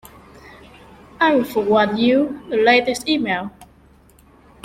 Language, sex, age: English, female, 19-29